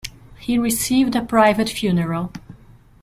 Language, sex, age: English, female, 40-49